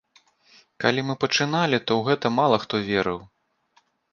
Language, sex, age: Belarusian, male, 30-39